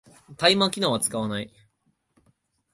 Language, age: Japanese, 19-29